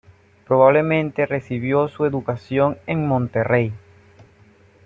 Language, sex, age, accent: Spanish, male, 30-39, Caribe: Cuba, Venezuela, Puerto Rico, República Dominicana, Panamá, Colombia caribeña, México caribeño, Costa del golfo de México